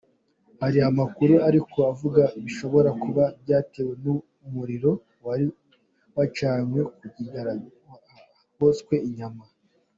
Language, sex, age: Kinyarwanda, male, 19-29